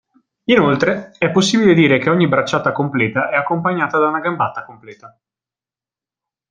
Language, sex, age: Italian, male, 19-29